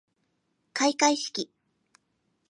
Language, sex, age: Japanese, female, 19-29